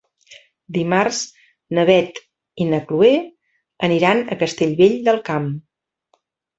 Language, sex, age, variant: Catalan, female, 50-59, Central